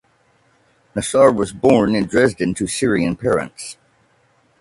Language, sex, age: English, male, 40-49